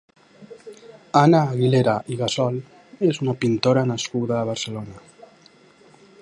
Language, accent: Catalan, valencià